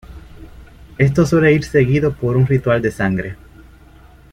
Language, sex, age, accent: Spanish, male, 19-29, Caribe: Cuba, Venezuela, Puerto Rico, República Dominicana, Panamá, Colombia caribeña, México caribeño, Costa del golfo de México